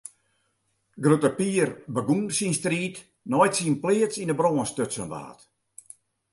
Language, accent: Western Frisian, Klaaifrysk